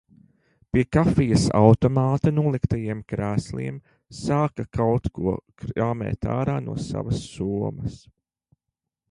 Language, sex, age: Latvian, male, 40-49